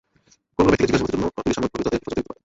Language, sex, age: Bengali, male, 19-29